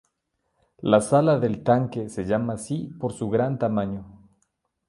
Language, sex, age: Spanish, male, 40-49